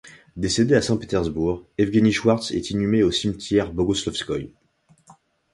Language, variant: French, Français de métropole